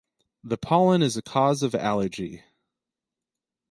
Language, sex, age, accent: English, male, 30-39, United States English